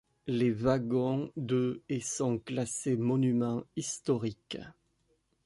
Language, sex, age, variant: French, male, 50-59, Français de métropole